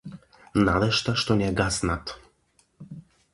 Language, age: Macedonian, 19-29